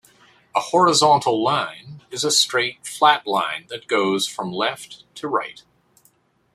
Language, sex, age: English, male, 50-59